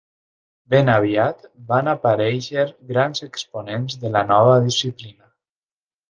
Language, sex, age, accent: Catalan, male, 19-29, valencià